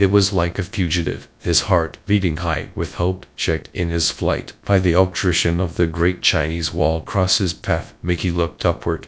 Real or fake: fake